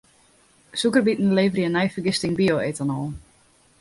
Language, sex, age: Western Frisian, female, 19-29